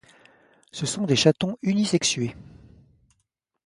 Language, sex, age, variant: French, male, 40-49, Français de métropole